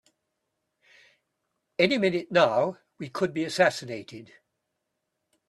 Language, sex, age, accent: English, male, 70-79, England English